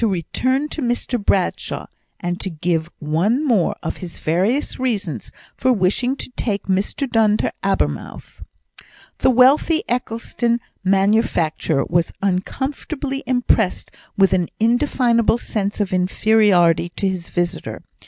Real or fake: real